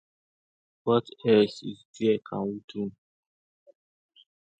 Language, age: English, 19-29